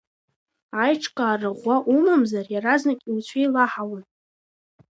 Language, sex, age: Abkhazian, female, 19-29